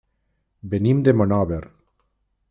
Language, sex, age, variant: Catalan, male, 40-49, Nord-Occidental